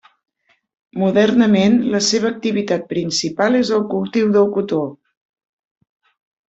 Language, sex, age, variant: Catalan, female, 50-59, Central